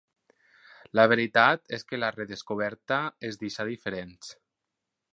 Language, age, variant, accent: Catalan, 19-29, Valencià central, valencià